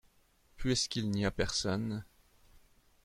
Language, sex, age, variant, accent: French, male, 30-39, Français d'Amérique du Nord, Français du Canada